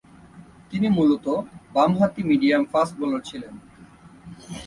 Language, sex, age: Bengali, male, 19-29